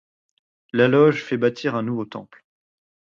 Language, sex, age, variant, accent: French, male, 30-39, Français d'Europe, Français de Belgique